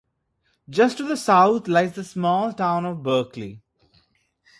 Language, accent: English, India and South Asia (India, Pakistan, Sri Lanka)